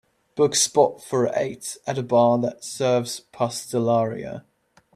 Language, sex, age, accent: English, male, 19-29, England English